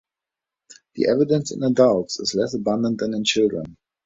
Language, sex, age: English, male, 30-39